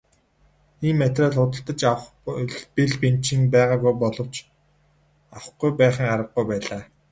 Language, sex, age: Mongolian, male, 19-29